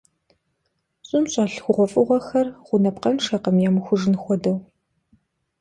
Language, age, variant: Kabardian, 30-39, Адыгэбзэ (Къэбэрдей, Кирил, псоми зэдай)